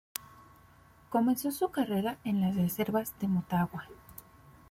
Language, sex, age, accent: Spanish, female, 30-39, México